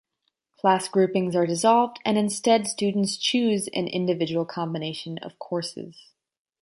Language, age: English, under 19